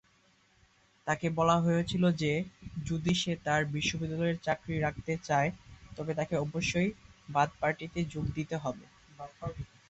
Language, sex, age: Bengali, male, 19-29